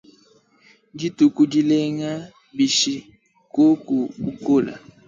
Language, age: Luba-Lulua, 19-29